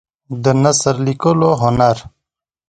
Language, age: Pashto, 19-29